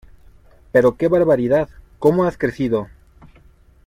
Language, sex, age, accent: Spanish, male, 19-29, México